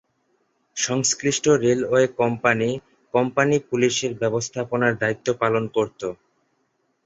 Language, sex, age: Bengali, male, 19-29